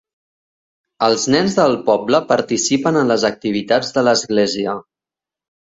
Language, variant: Catalan, Central